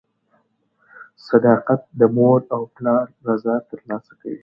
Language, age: Pashto, 19-29